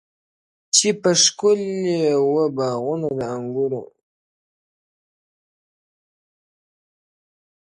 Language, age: Pashto, 19-29